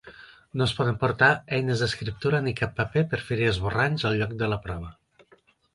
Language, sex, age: Catalan, male, 40-49